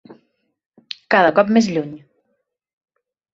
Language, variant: Catalan, Central